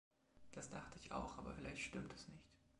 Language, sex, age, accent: German, male, 19-29, Deutschland Deutsch